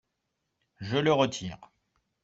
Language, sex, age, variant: French, male, 40-49, Français de métropole